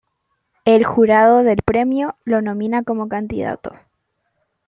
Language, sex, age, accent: Spanish, female, under 19, Chileno: Chile, Cuyo